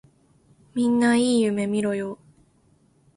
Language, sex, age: Japanese, female, 19-29